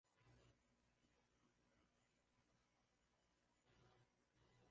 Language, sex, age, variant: Swahili, male, 30-39, Kiswahili Sanifu (EA)